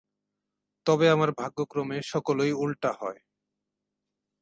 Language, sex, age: Bengali, male, 19-29